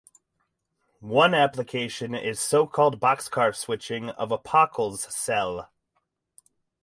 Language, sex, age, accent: English, male, 30-39, United States English